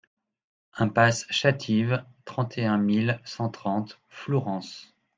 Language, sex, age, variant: French, male, 40-49, Français de métropole